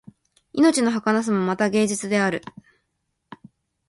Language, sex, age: Japanese, female, 19-29